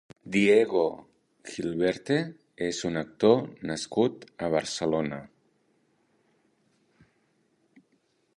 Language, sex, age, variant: Catalan, male, 40-49, Central